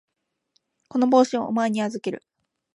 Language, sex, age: Japanese, female, 19-29